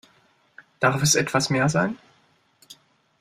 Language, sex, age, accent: German, male, 19-29, Deutschland Deutsch